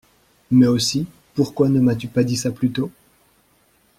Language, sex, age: French, male, 19-29